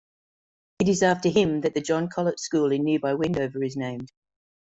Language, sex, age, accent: English, female, 50-59, Australian English